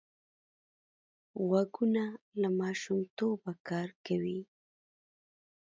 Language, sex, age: Pashto, female, 30-39